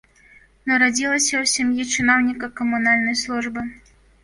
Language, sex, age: Belarusian, female, 19-29